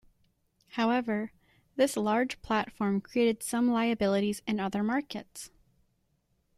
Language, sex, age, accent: English, female, 19-29, United States English